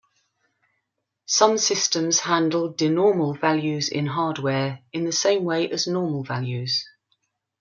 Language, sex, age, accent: English, female, 60-69, England English